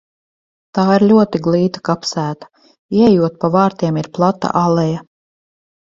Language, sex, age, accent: Latvian, female, 50-59, Riga